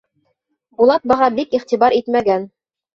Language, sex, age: Bashkir, female, 30-39